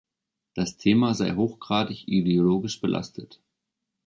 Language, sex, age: German, male, 19-29